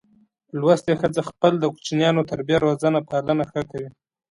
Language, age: Pashto, 19-29